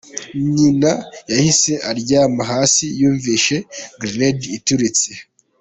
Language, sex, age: Kinyarwanda, male, 19-29